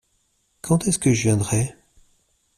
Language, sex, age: French, male, 30-39